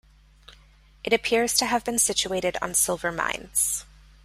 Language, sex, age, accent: English, female, 30-39, United States English